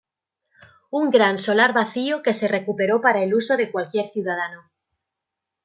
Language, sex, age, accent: Spanish, female, 40-49, España: Norte peninsular (Asturias, Castilla y León, Cantabria, País Vasco, Navarra, Aragón, La Rioja, Guadalajara, Cuenca)